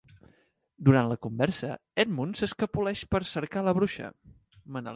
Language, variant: Catalan, Central